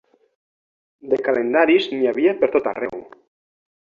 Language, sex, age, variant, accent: Catalan, male, 30-39, Nord-Occidental, nord-occidental; Lleida